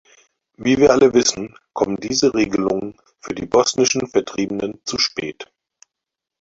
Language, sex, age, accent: German, male, 50-59, Deutschland Deutsch